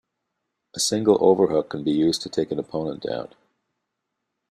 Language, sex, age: English, male, 50-59